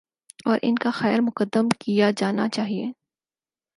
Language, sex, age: Urdu, female, 19-29